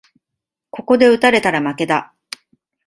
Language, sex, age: Japanese, female, 40-49